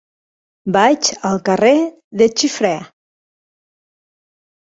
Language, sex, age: Catalan, female, 40-49